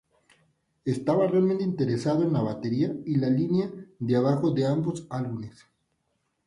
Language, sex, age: Spanish, male, 19-29